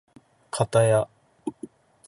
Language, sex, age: Japanese, male, 19-29